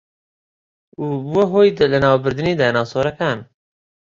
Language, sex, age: Central Kurdish, male, 30-39